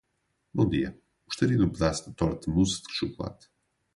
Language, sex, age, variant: Portuguese, male, 19-29, Portuguese (Portugal)